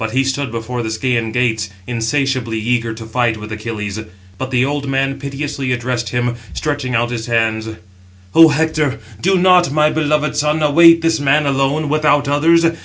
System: none